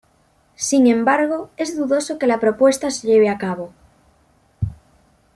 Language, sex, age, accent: Spanish, female, under 19, España: Norte peninsular (Asturias, Castilla y León, Cantabria, País Vasco, Navarra, Aragón, La Rioja, Guadalajara, Cuenca)